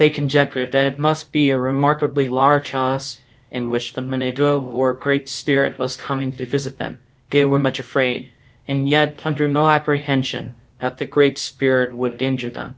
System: TTS, VITS